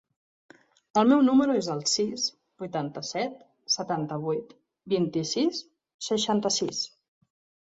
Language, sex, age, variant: Catalan, female, 30-39, Central